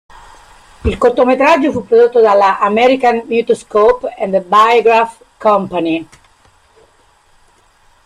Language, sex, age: Italian, female, 50-59